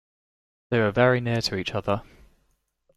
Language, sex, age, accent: English, male, 19-29, England English